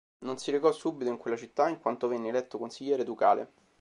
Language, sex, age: Italian, male, 19-29